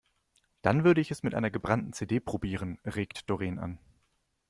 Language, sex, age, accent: German, male, 19-29, Deutschland Deutsch